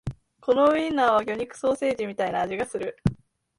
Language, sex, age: Japanese, female, 19-29